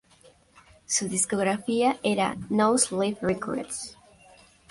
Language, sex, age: Spanish, female, under 19